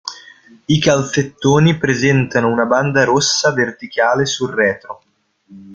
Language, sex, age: Italian, male, 19-29